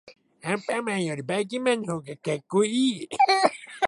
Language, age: Japanese, 30-39